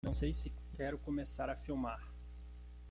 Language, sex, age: Portuguese, male, 30-39